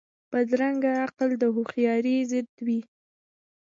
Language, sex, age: Pashto, female, 30-39